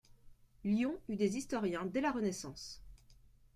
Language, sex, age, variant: French, female, 19-29, Français de métropole